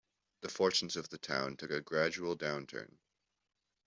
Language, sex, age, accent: English, male, under 19, Canadian English